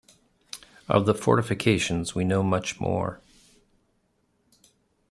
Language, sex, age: English, male, 40-49